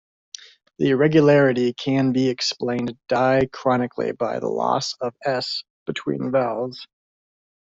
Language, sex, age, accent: English, male, 30-39, United States English